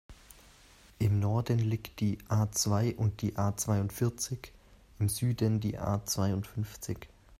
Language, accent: German, Deutschland Deutsch